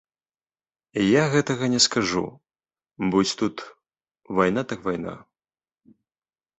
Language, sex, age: Belarusian, male, 19-29